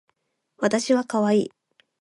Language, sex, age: Japanese, female, 19-29